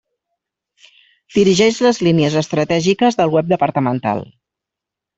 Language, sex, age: Catalan, female, 50-59